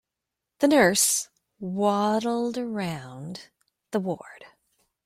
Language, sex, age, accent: English, female, 50-59, United States English